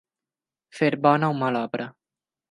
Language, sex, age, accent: Catalan, male, 19-29, valencià